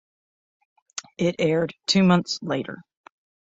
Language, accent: English, United States English